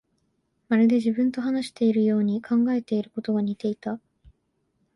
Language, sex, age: Japanese, female, 19-29